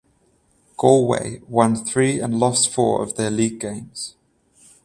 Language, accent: English, United States English; Australian English; England English; New Zealand English; Welsh English